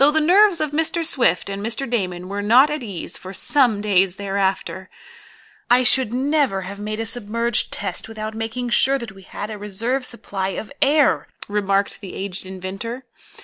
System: none